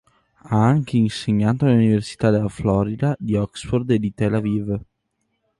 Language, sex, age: Italian, male, under 19